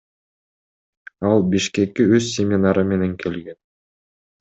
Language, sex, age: Kyrgyz, male, 19-29